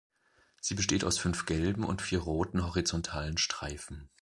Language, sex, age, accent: German, male, 40-49, Deutschland Deutsch